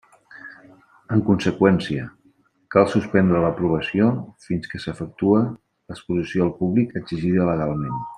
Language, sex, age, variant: Catalan, male, 50-59, Central